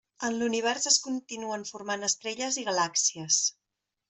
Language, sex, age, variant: Catalan, female, 40-49, Central